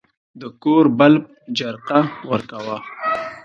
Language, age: Pashto, 19-29